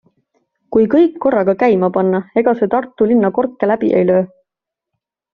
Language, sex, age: Estonian, female, 19-29